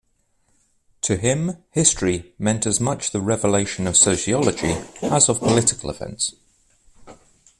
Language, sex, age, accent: English, male, 30-39, England English